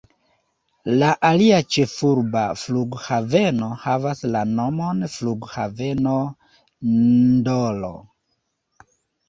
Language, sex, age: Esperanto, male, 40-49